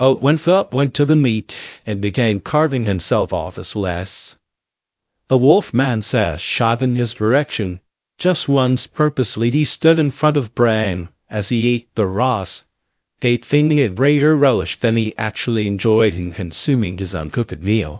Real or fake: fake